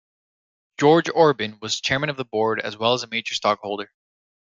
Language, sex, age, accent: English, male, 19-29, United States English